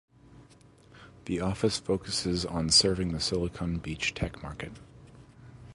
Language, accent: English, United States English